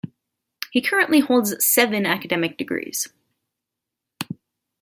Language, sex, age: English, female, 19-29